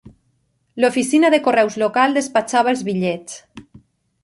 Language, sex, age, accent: Catalan, female, 30-39, valencià